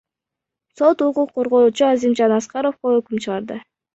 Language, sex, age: Kyrgyz, female, under 19